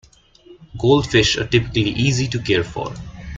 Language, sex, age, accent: English, male, 19-29, India and South Asia (India, Pakistan, Sri Lanka)